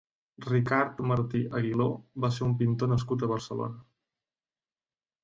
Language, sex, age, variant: Catalan, male, 19-29, Central